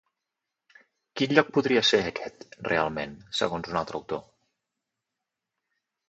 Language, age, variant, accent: Catalan, 30-39, Central, central